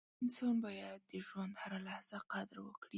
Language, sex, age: Pashto, female, 19-29